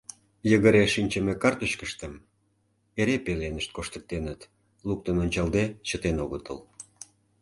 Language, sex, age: Mari, male, 50-59